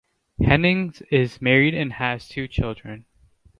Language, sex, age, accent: English, male, under 19, United States English